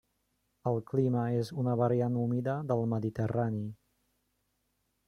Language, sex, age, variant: Catalan, male, 30-39, Central